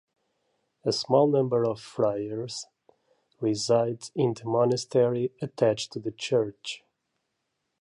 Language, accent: English, United States English